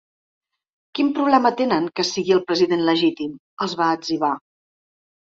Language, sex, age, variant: Catalan, female, 50-59, Central